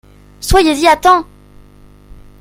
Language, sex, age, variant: French, female, under 19, Français de métropole